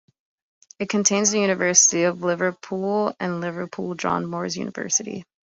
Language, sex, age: English, female, 19-29